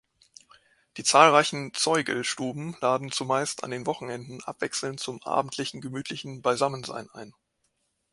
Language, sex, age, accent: German, male, 19-29, Deutschland Deutsch